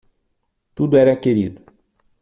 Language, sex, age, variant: Portuguese, male, 40-49, Portuguese (Brasil)